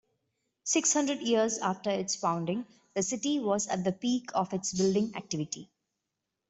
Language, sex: English, female